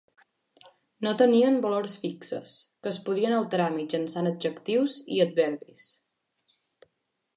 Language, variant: Catalan, Central